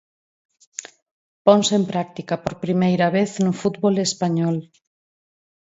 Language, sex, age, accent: Galician, female, 50-59, Normativo (estándar)